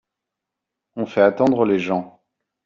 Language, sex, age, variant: French, male, 40-49, Français de métropole